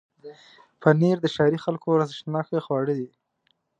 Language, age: Pashto, 19-29